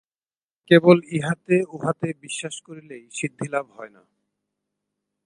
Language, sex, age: Bengali, male, 19-29